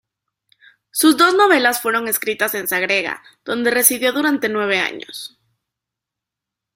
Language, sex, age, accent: Spanish, female, 19-29, México